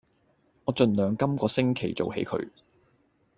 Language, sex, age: Cantonese, male, 30-39